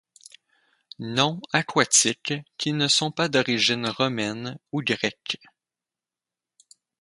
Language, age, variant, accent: French, 19-29, Français d'Amérique du Nord, Français du Canada